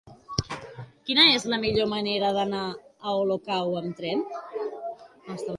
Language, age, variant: Catalan, under 19, Central